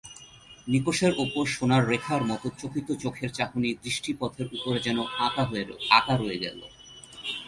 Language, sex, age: Bengali, male, 30-39